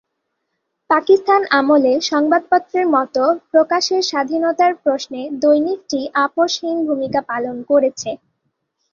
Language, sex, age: Bengali, female, under 19